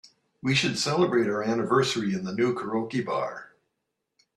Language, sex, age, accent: English, male, 60-69, United States English